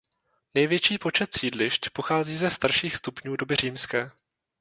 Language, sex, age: Czech, male, 19-29